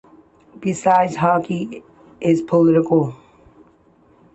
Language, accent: English, United States English